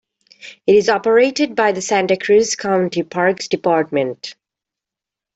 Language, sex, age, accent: English, female, 19-29, England English